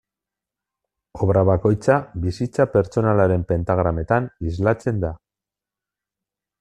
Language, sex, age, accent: Basque, male, 40-49, Mendebalekoa (Araba, Bizkaia, Gipuzkoako mendebaleko herri batzuk)